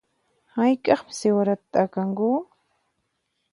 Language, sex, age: Puno Quechua, female, 19-29